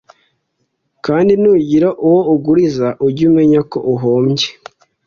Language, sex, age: Kinyarwanda, male, 50-59